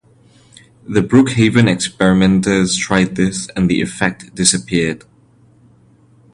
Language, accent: English, Malaysian English